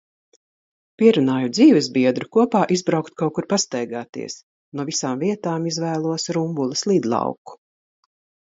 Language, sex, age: Latvian, female, 60-69